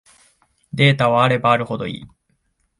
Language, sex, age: Japanese, male, 19-29